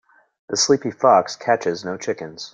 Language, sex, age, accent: English, male, 40-49, United States English